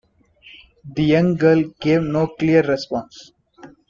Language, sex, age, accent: English, male, 19-29, India and South Asia (India, Pakistan, Sri Lanka)